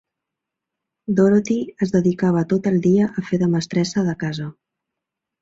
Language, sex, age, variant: Catalan, female, 19-29, Central